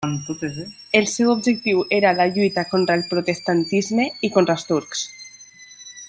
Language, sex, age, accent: Catalan, female, 19-29, valencià